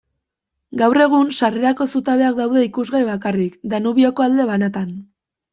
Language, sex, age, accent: Basque, female, under 19, Erdialdekoa edo Nafarra (Gipuzkoa, Nafarroa)